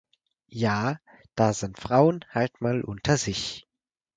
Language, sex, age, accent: German, male, under 19, Deutschland Deutsch